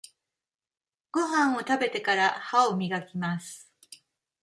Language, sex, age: Japanese, female, 50-59